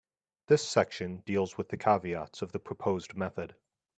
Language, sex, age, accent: English, male, 30-39, United States English